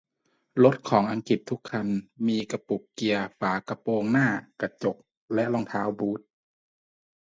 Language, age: Thai, 19-29